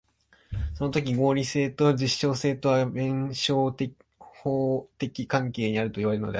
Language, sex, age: Japanese, male, 19-29